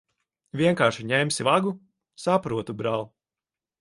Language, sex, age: Latvian, male, 30-39